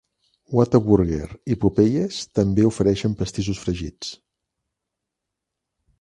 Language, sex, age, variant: Catalan, male, 50-59, Central